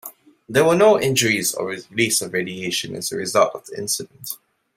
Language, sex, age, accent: English, male, 19-29, Singaporean English